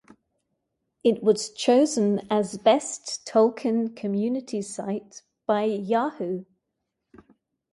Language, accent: English, England English